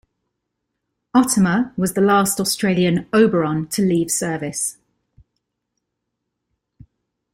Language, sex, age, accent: English, female, 40-49, England English